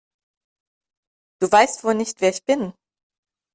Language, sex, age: German, female, 30-39